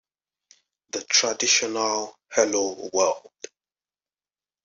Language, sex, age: English, male, 19-29